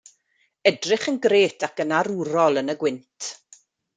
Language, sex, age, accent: Welsh, female, 40-49, Y Deyrnas Unedig Cymraeg